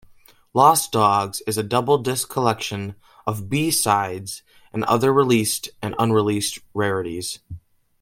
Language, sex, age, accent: English, male, under 19, United States English